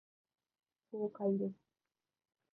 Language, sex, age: Japanese, female, 19-29